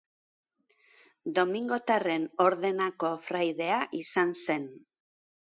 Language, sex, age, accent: Basque, female, 50-59, Erdialdekoa edo Nafarra (Gipuzkoa, Nafarroa)